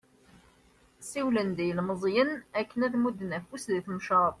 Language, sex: Kabyle, female